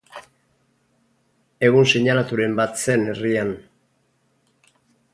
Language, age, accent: Basque, 60-69, Erdialdekoa edo Nafarra (Gipuzkoa, Nafarroa)